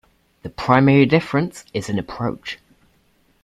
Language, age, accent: English, under 19, England English